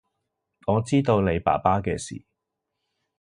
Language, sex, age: Cantonese, male, 30-39